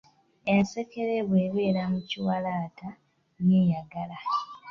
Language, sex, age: Ganda, female, 19-29